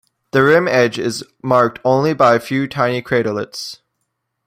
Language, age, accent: English, under 19, Canadian English